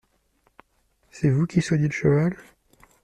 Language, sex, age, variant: French, male, 30-39, Français de métropole